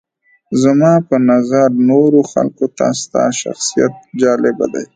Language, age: Pashto, 19-29